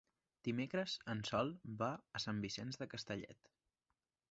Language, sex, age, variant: Catalan, male, 19-29, Nord-Occidental